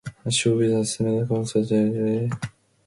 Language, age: English, 19-29